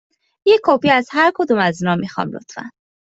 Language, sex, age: Persian, female, 30-39